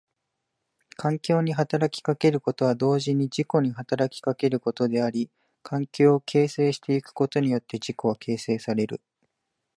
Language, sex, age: Japanese, male, 19-29